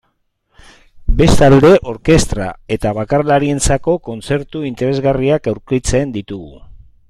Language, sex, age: Basque, male, 60-69